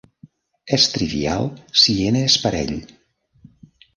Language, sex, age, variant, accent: Catalan, male, 70-79, Central, central